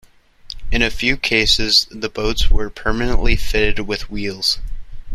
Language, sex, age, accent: English, male, 19-29, United States English